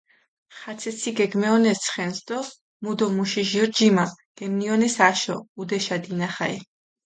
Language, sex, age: Mingrelian, female, 19-29